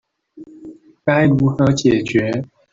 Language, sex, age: Chinese, male, 19-29